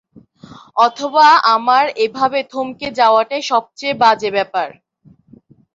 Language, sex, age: Bengali, female, 19-29